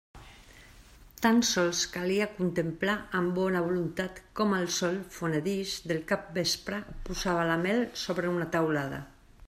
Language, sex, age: Catalan, female, 40-49